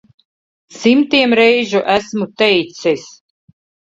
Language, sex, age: Latvian, female, 50-59